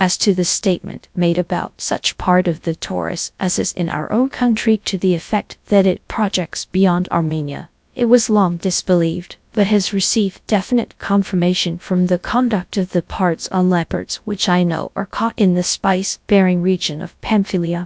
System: TTS, GradTTS